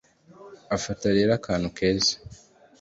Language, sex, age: Kinyarwanda, male, 19-29